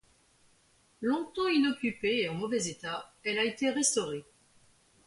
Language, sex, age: French, female, 60-69